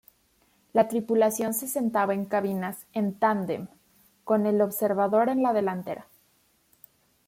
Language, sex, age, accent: Spanish, female, 19-29, México